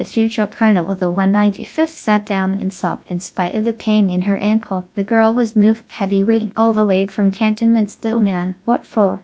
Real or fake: fake